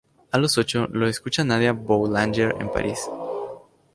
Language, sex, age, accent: Spanish, male, 19-29, América central